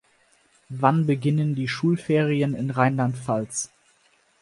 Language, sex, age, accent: German, male, 19-29, Deutschland Deutsch